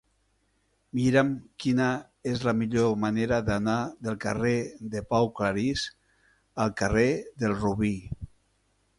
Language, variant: Catalan, Nord-Occidental